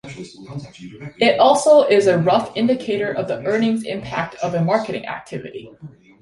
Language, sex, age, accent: English, female, 19-29, Canadian English